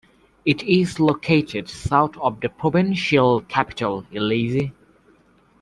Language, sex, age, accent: English, male, under 19, England English